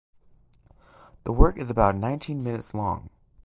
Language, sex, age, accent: English, male, under 19, United States English